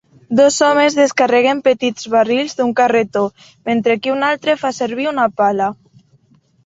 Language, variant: Catalan, Septentrional